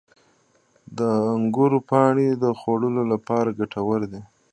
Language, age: Pashto, 19-29